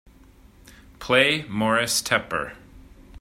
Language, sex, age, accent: English, male, 30-39, United States English